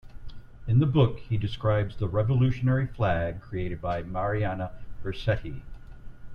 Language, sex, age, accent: English, male, 50-59, United States English